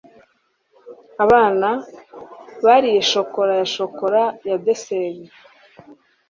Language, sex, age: Kinyarwanda, female, 30-39